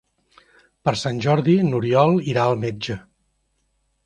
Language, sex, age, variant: Catalan, male, 50-59, Central